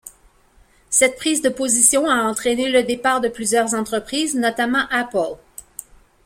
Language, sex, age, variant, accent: French, female, 40-49, Français d'Amérique du Nord, Français du Canada